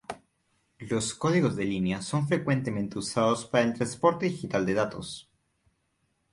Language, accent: Spanish, Andino-Pacífico: Colombia, Perú, Ecuador, oeste de Bolivia y Venezuela andina